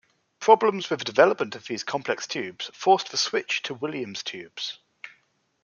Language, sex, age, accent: English, male, 19-29, England English